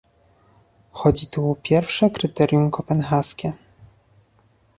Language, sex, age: Polish, male, 19-29